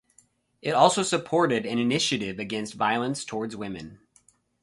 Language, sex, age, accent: English, male, 30-39, United States English